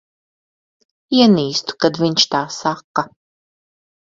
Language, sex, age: Latvian, female, 50-59